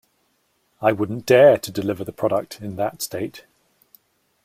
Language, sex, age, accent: English, male, 40-49, England English